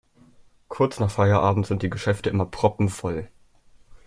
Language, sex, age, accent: German, male, under 19, Deutschland Deutsch